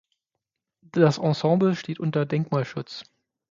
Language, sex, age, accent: German, male, 30-39, Deutschland Deutsch